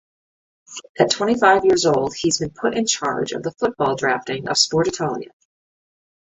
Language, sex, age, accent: English, female, 50-59, United States English